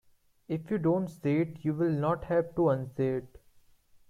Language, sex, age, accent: English, male, 19-29, India and South Asia (India, Pakistan, Sri Lanka)